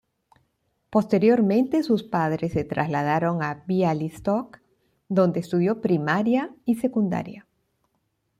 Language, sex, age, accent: Spanish, female, 60-69, Andino-Pacífico: Colombia, Perú, Ecuador, oeste de Bolivia y Venezuela andina